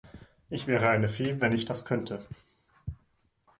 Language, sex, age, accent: German, male, 19-29, Deutschland Deutsch